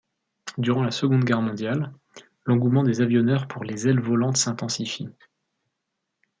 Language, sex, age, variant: French, male, 30-39, Français de métropole